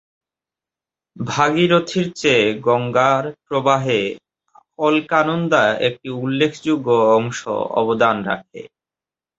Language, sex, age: Bengali, male, under 19